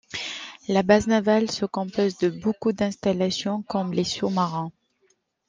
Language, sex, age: French, male, 40-49